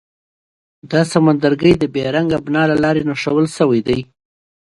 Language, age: Pashto, 40-49